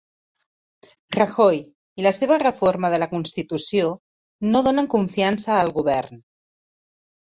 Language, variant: Catalan, Central